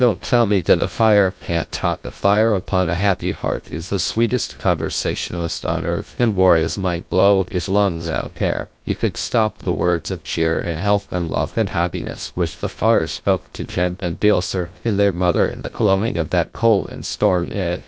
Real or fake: fake